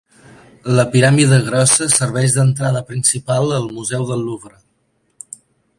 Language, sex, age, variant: Catalan, male, 40-49, Central